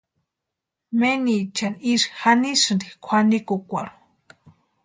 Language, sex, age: Western Highland Purepecha, female, 19-29